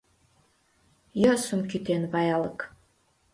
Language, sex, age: Mari, female, under 19